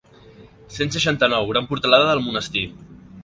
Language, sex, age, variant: Catalan, male, 19-29, Central